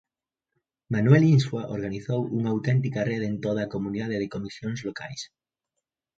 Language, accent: Galician, Central (gheada)